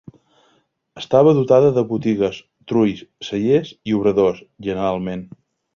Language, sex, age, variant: Catalan, male, 30-39, Central